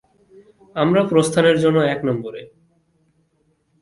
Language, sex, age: Bengali, male, 19-29